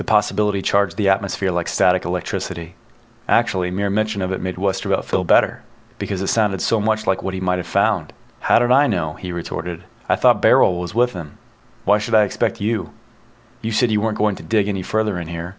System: none